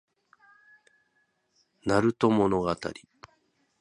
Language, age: Japanese, 50-59